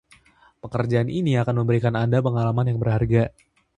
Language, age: Indonesian, 19-29